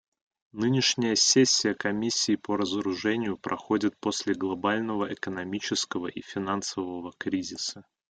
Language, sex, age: Russian, male, 30-39